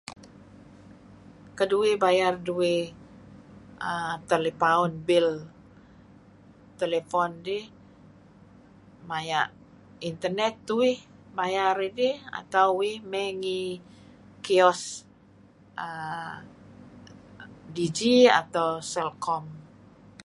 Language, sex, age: Kelabit, female, 60-69